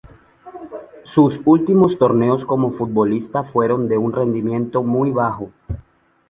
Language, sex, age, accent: Spanish, male, 30-39, Caribe: Cuba, Venezuela, Puerto Rico, República Dominicana, Panamá, Colombia caribeña, México caribeño, Costa del golfo de México